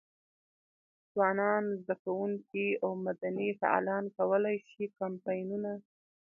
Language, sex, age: Pashto, female, 19-29